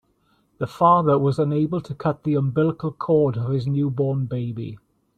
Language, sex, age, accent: English, male, 60-69, Welsh English